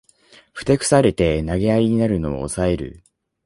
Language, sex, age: Japanese, male, 30-39